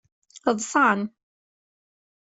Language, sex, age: Kabyle, female, 19-29